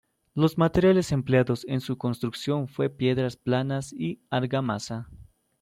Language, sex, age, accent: Spanish, male, 19-29, Andino-Pacífico: Colombia, Perú, Ecuador, oeste de Bolivia y Venezuela andina